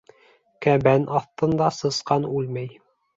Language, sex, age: Bashkir, male, 30-39